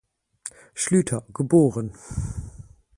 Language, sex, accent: German, female, Deutschland Deutsch